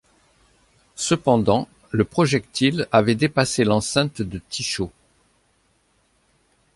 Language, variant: French, Français de métropole